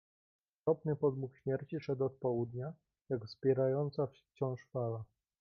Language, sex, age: Polish, male, 19-29